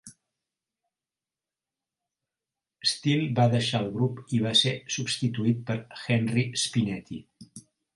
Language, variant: Catalan, Central